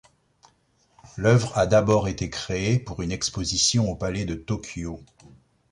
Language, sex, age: French, male, 60-69